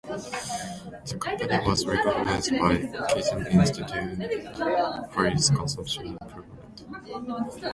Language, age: English, 19-29